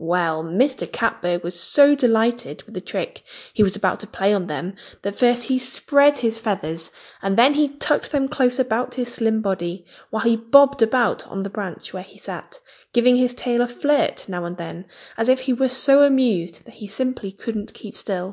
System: none